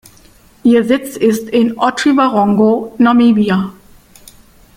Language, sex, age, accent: German, female, 50-59, Deutschland Deutsch